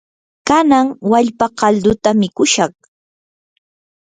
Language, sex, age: Yanahuanca Pasco Quechua, female, 19-29